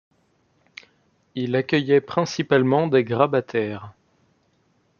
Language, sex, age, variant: French, male, 19-29, Français de métropole